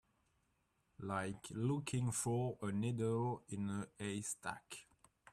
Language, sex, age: English, male, 40-49